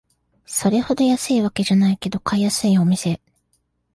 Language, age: Japanese, 19-29